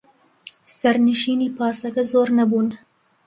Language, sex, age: Central Kurdish, female, 19-29